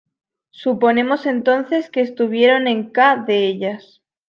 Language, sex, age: Spanish, female, 19-29